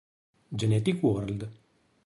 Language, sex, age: Italian, male, 40-49